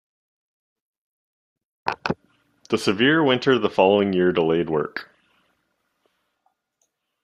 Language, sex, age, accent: English, male, 30-39, United States English